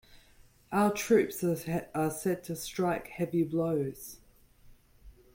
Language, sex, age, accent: English, female, 40-49, Australian English